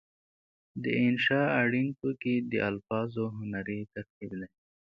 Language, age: Pashto, 19-29